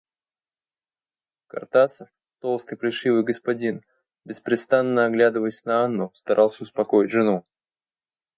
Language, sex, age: Russian, male, 19-29